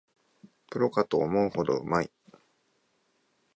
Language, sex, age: Japanese, male, 19-29